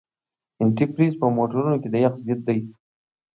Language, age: Pashto, 40-49